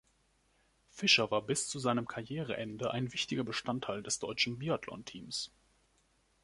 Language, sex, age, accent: German, male, 30-39, Deutschland Deutsch